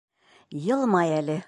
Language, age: Bashkir, 60-69